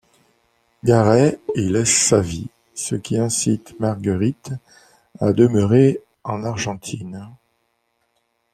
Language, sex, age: French, male, 50-59